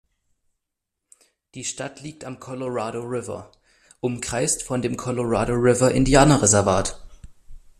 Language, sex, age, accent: German, male, under 19, Deutschland Deutsch